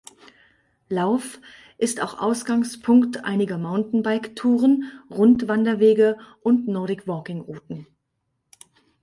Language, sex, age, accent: German, female, 40-49, Deutschland Deutsch